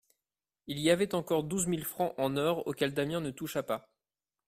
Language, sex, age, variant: French, male, 30-39, Français de métropole